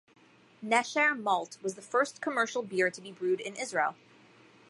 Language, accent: English, United States English